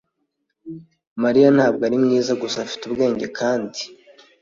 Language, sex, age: Kinyarwanda, male, 19-29